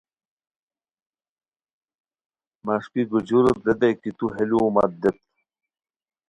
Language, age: Khowar, 40-49